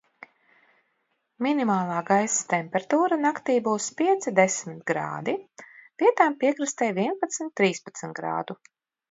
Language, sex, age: Latvian, female, 50-59